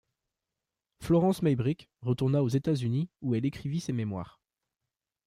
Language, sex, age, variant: French, male, under 19, Français de métropole